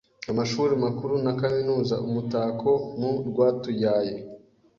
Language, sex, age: Kinyarwanda, male, 19-29